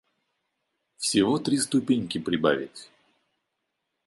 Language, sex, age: Russian, male, 30-39